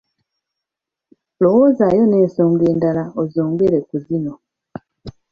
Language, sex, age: Ganda, female, 30-39